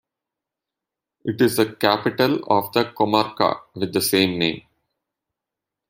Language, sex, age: English, male, under 19